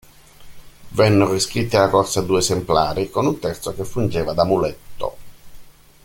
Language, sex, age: Italian, male, 50-59